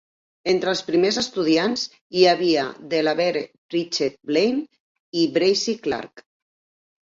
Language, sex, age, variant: Catalan, female, 50-59, Central